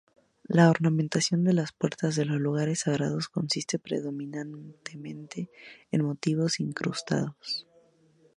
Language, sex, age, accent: Spanish, female, 19-29, México